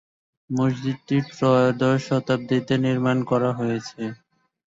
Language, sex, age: Bengali, male, 19-29